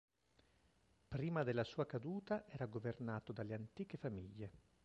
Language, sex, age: Italian, male, 50-59